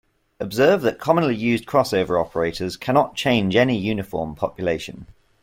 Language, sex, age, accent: English, male, 19-29, England English